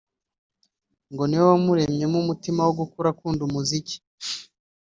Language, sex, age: Kinyarwanda, male, 30-39